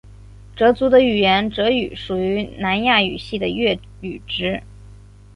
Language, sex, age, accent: Chinese, female, 19-29, 出生地：广东省